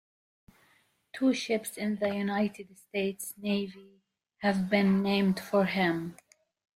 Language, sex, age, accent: English, female, 19-29, United States English